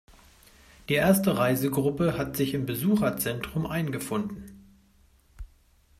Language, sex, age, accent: German, male, 40-49, Deutschland Deutsch